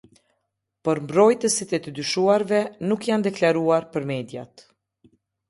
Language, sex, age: Albanian, female, 30-39